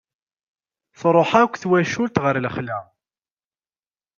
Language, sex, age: Kabyle, male, 19-29